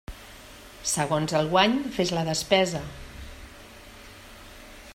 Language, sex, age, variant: Catalan, female, 50-59, Central